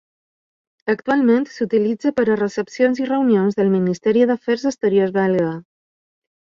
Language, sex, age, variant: Catalan, female, 50-59, Balear